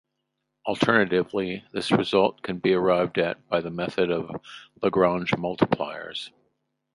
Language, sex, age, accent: English, male, 60-69, United States English